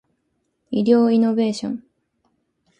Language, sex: Japanese, female